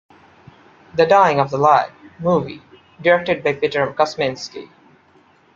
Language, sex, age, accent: English, male, 19-29, India and South Asia (India, Pakistan, Sri Lanka)